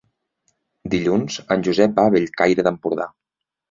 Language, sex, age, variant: Catalan, male, 19-29, Central